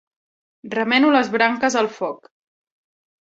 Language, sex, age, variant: Catalan, female, 30-39, Central